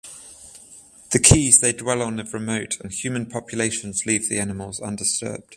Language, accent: English, United States English; Australian English; England English; New Zealand English; Welsh English